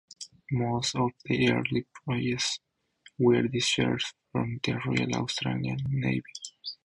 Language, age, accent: English, under 19, United States English